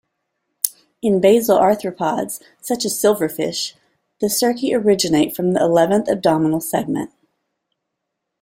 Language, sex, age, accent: English, female, 40-49, United States English